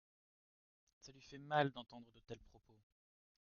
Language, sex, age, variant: French, male, 19-29, Français de métropole